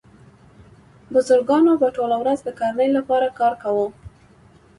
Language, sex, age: Pashto, female, 19-29